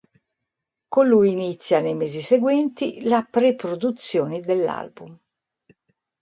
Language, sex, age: Italian, female, 60-69